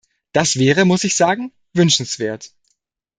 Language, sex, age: German, male, 30-39